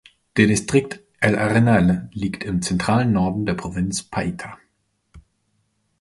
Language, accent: German, Deutschland Deutsch